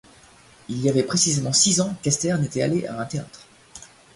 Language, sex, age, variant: French, male, 19-29, Français de métropole